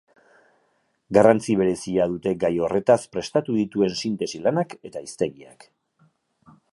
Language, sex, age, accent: Basque, male, 40-49, Erdialdekoa edo Nafarra (Gipuzkoa, Nafarroa)